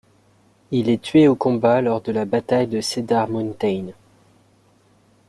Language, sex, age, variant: French, male, 30-39, Français de métropole